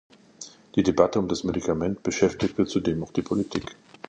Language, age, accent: German, 60-69, Deutschland Deutsch